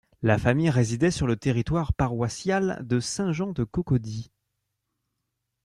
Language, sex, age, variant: French, male, 19-29, Français de métropole